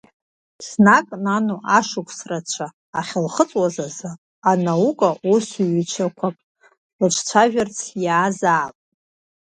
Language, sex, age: Abkhazian, female, 40-49